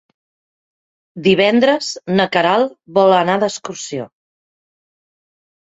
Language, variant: Catalan, Central